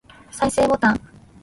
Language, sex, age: Japanese, female, 19-29